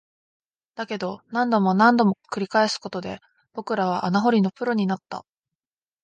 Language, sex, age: Japanese, female, 19-29